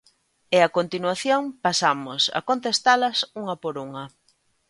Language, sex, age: Galician, female, 30-39